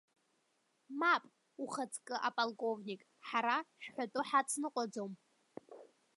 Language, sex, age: Abkhazian, female, under 19